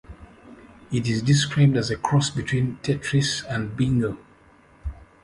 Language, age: English, 50-59